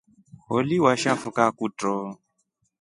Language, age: Rombo, 19-29